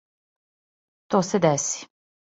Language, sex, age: Serbian, female, 50-59